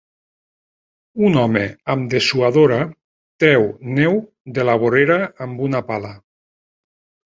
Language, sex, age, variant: Catalan, male, 40-49, Nord-Occidental